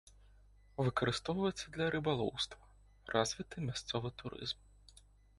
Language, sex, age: Belarusian, male, 19-29